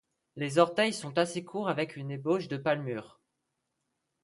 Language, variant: French, Français de métropole